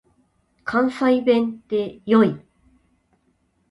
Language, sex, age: Japanese, female, 30-39